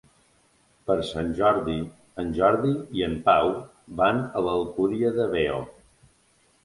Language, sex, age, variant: Catalan, male, 30-39, Balear